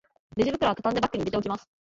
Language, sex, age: Japanese, female, under 19